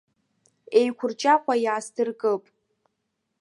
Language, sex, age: Abkhazian, female, under 19